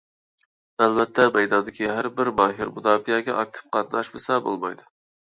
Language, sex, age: Uyghur, male, 19-29